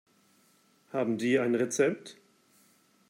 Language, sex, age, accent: German, male, 30-39, Deutschland Deutsch